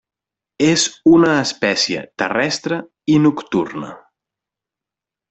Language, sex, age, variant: Catalan, male, 19-29, Central